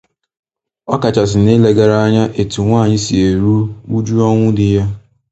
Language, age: Igbo, 19-29